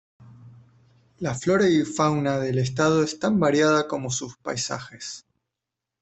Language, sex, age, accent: Spanish, male, 30-39, Rioplatense: Argentina, Uruguay, este de Bolivia, Paraguay